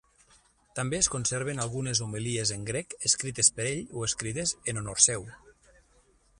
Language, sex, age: Catalan, male, 40-49